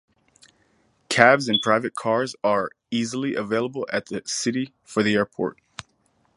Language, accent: English, United States English